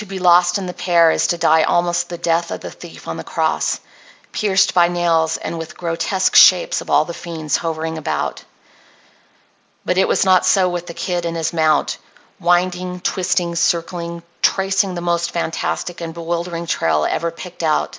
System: none